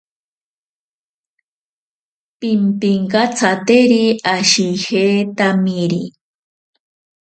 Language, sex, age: Ashéninka Perené, female, 40-49